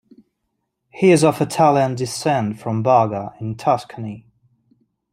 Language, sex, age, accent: English, male, 19-29, England English